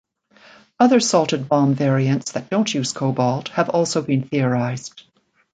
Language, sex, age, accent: English, female, 60-69, Canadian English